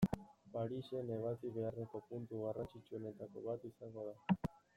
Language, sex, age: Basque, male, 19-29